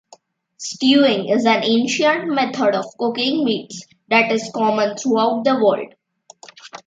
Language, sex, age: English, male, 19-29